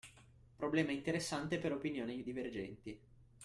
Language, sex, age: Italian, male, 19-29